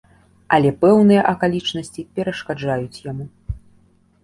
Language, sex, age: Belarusian, female, 30-39